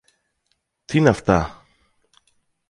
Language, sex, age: Greek, male, 30-39